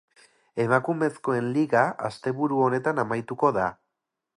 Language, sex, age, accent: Basque, male, 30-39, Erdialdekoa edo Nafarra (Gipuzkoa, Nafarroa)